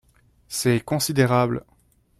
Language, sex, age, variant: French, male, 19-29, Français de métropole